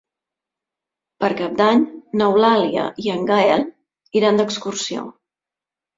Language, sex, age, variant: Catalan, female, 40-49, Central